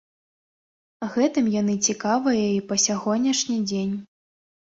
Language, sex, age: Belarusian, female, 19-29